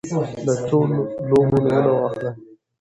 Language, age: Pashto, 19-29